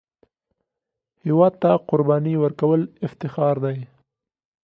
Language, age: Pashto, 19-29